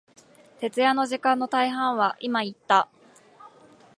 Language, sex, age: Japanese, female, 19-29